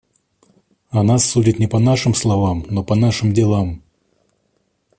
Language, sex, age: Russian, male, 30-39